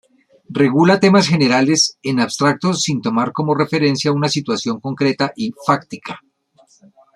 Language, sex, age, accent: Spanish, male, 60-69, Caribe: Cuba, Venezuela, Puerto Rico, República Dominicana, Panamá, Colombia caribeña, México caribeño, Costa del golfo de México